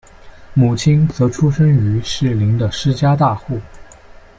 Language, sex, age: Chinese, male, 19-29